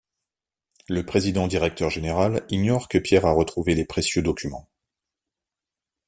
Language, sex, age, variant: French, male, 40-49, Français de métropole